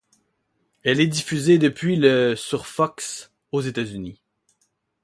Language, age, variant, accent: French, 40-49, Français d'Amérique du Nord, Français du Canada